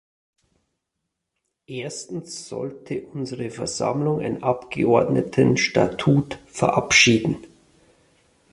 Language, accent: German, Deutschland Deutsch